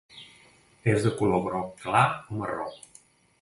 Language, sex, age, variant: Catalan, male, 40-49, Nord-Occidental